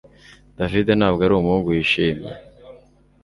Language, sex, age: Kinyarwanda, male, 19-29